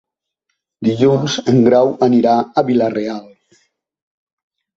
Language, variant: Catalan, Central